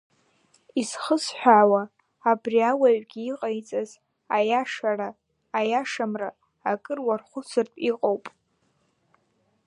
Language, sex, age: Abkhazian, female, under 19